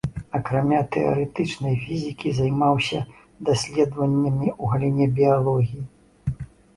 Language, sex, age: Belarusian, male, 50-59